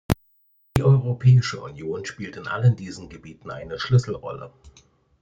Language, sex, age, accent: German, male, 40-49, Deutschland Deutsch